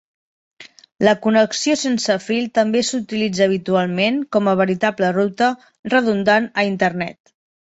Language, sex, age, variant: Catalan, female, 30-39, Septentrional